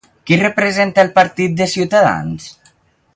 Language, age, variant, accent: Catalan, under 19, Valencià septentrional, valencià